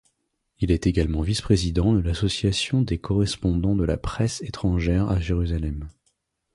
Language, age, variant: French, 30-39, Français de métropole